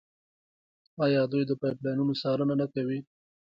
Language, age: Pashto, 30-39